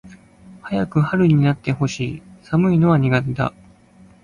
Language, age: Japanese, 19-29